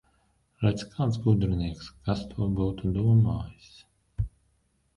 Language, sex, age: Latvian, male, 40-49